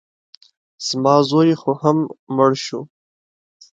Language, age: Pashto, 19-29